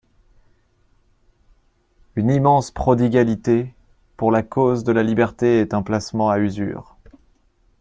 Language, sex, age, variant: French, male, 19-29, Français de métropole